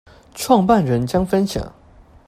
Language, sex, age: Chinese, male, 19-29